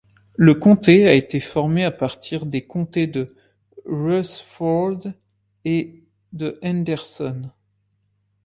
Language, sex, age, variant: French, male, 19-29, Français de métropole